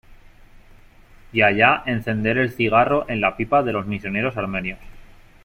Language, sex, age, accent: Spanish, male, 19-29, España: Centro-Sur peninsular (Madrid, Toledo, Castilla-La Mancha)